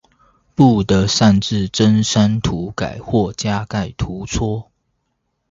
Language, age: Chinese, 30-39